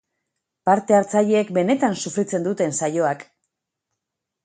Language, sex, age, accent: Basque, female, 30-39, Mendebalekoa (Araba, Bizkaia, Gipuzkoako mendebaleko herri batzuk)